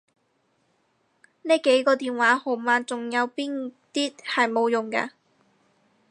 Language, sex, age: Cantonese, female, 19-29